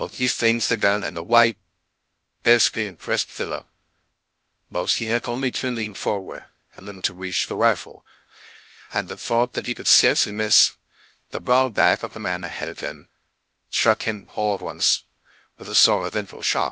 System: TTS, VITS